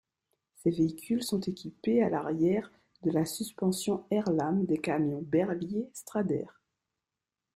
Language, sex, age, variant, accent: French, female, 19-29, Français des départements et régions d'outre-mer, Français de Guadeloupe